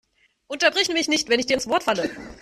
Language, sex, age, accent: German, female, 19-29, Deutschland Deutsch